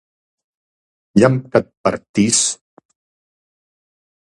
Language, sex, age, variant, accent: Catalan, male, 60-69, Central, Català central